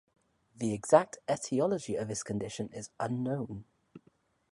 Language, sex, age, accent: English, male, under 19, Welsh English